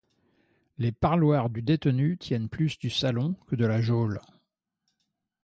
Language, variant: French, Français de métropole